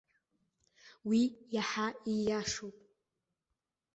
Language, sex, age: Abkhazian, female, under 19